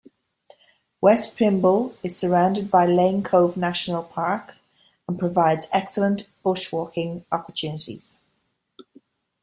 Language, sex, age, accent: English, female, 50-59, Irish English